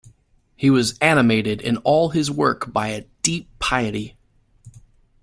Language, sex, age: English, male, 40-49